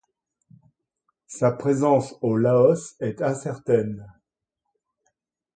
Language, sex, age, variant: French, male, 60-69, Français de métropole